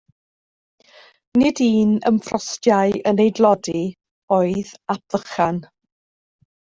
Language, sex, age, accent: Welsh, female, 50-59, Y Deyrnas Unedig Cymraeg